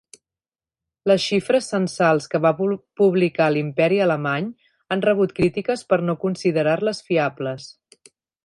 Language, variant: Catalan, Central